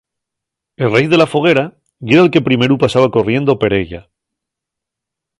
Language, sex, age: Asturian, male, 40-49